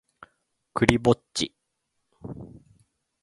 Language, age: Japanese, 40-49